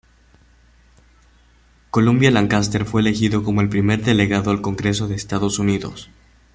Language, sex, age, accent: Spanish, male, under 19, Caribe: Cuba, Venezuela, Puerto Rico, República Dominicana, Panamá, Colombia caribeña, México caribeño, Costa del golfo de México